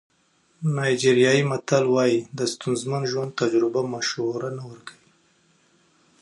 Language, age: Pashto, 30-39